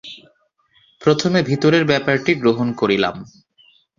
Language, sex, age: Bengali, male, 19-29